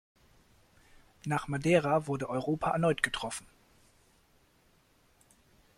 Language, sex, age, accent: German, male, 19-29, Deutschland Deutsch